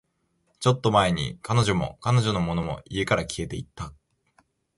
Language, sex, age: Japanese, male, 19-29